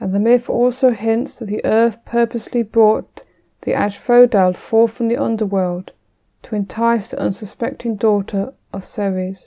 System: none